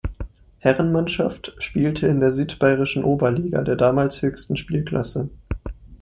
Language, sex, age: German, male, 19-29